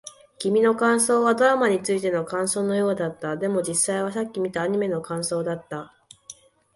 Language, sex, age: Japanese, female, 19-29